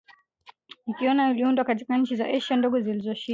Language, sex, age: Swahili, female, 19-29